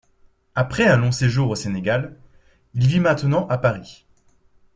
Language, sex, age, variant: French, male, 19-29, Français de métropole